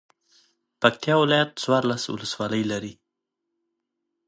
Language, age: Pashto, 30-39